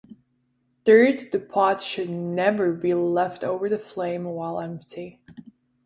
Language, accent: English, Czech